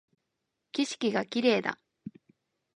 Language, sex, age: Japanese, female, 19-29